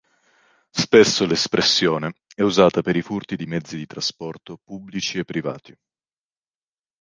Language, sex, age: Italian, male, 19-29